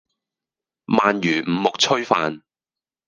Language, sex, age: Cantonese, male, 30-39